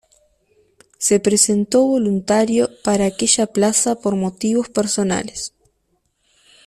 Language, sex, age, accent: Spanish, female, 19-29, Rioplatense: Argentina, Uruguay, este de Bolivia, Paraguay